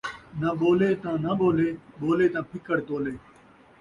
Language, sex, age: Saraiki, male, 50-59